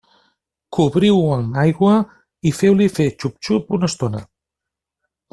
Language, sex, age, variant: Catalan, male, 50-59, Central